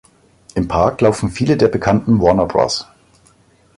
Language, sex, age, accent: German, male, 40-49, Deutschland Deutsch